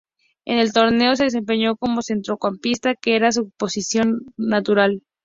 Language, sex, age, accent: Spanish, female, under 19, México